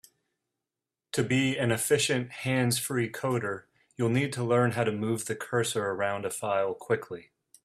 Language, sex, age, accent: English, male, 30-39, United States English